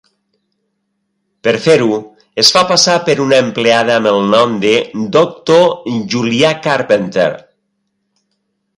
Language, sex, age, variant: Catalan, male, 50-59, Nord-Occidental